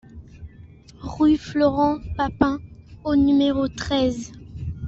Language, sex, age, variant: French, male, 40-49, Français de métropole